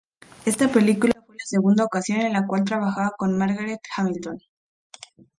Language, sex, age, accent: Spanish, female, under 19, México